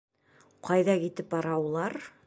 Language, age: Bashkir, 60-69